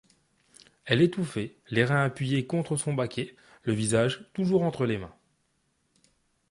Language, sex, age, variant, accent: French, male, 19-29, Français des départements et régions d'outre-mer, Français de La Réunion